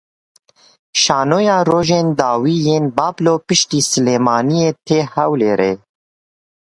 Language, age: Kurdish, 19-29